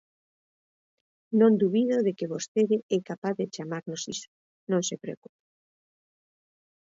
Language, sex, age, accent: Galician, female, 50-59, Oriental (común en zona oriental)